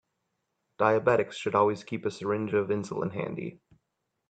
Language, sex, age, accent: English, male, 19-29, United States English